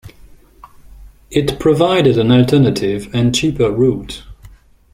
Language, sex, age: English, male, 30-39